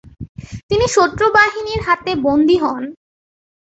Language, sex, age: Bengali, female, under 19